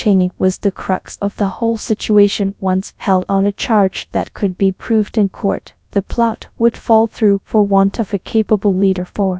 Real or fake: fake